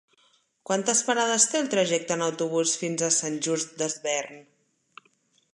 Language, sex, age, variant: Catalan, female, 30-39, Central